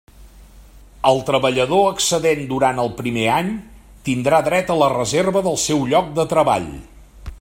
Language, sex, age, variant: Catalan, male, 60-69, Central